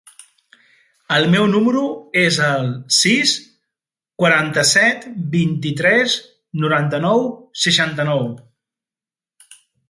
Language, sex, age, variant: Catalan, male, 50-59, Central